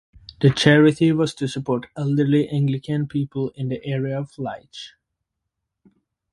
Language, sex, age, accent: English, male, under 19, United States English